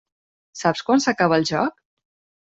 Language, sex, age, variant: Catalan, female, 30-39, Central